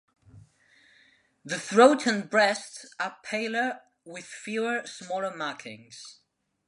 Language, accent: English, England English